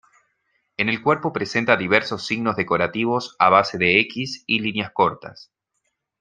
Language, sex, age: Spanish, male, 19-29